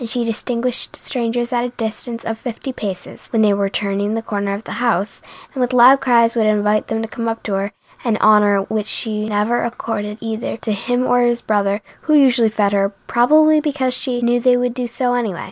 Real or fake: real